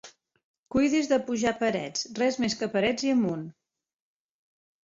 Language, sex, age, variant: Catalan, female, 50-59, Central